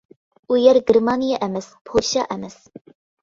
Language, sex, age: Uyghur, female, under 19